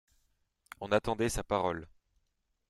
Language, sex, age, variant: French, male, under 19, Français de métropole